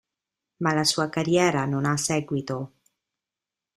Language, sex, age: Italian, female, 30-39